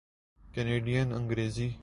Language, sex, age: Urdu, male, 19-29